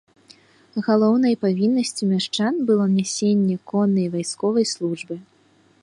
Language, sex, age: Belarusian, female, 19-29